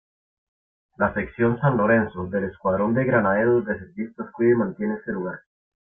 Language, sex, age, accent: Spanish, male, 19-29, América central